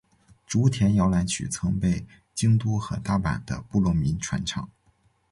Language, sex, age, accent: Chinese, male, under 19, 出生地：黑龙江省